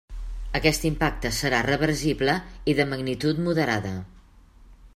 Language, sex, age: Catalan, female, 50-59